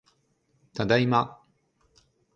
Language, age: Japanese, 50-59